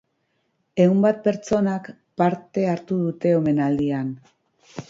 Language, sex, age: Basque, female, 40-49